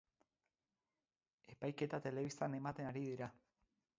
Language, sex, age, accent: Basque, male, 30-39, Mendebalekoa (Araba, Bizkaia, Gipuzkoako mendebaleko herri batzuk)